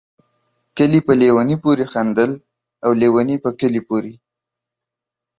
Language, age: Pashto, 19-29